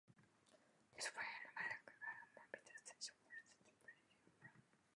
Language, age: English, 19-29